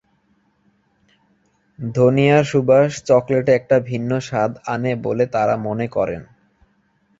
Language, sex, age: Bengali, female, 19-29